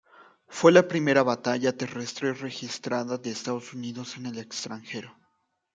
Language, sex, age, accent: Spanish, male, 19-29, México